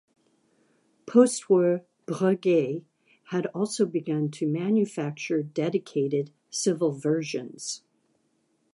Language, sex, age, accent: English, female, 50-59, United States English